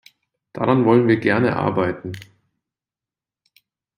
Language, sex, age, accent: German, male, 30-39, Deutschland Deutsch